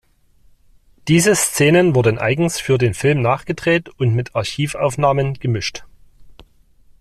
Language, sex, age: German, male, 40-49